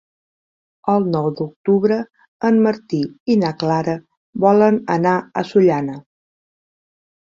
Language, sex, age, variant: Catalan, female, 40-49, Central